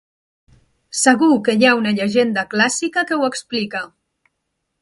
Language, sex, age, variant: Catalan, female, 30-39, Central